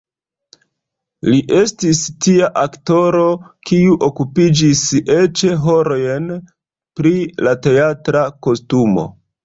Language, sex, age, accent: Esperanto, male, 30-39, Internacia